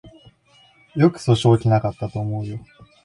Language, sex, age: Japanese, male, 19-29